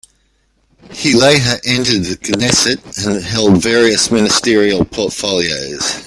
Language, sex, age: English, male, 60-69